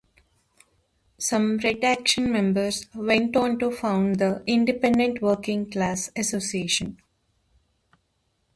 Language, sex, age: English, female, 30-39